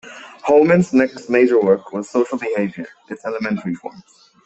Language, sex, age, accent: English, male, 19-29, England English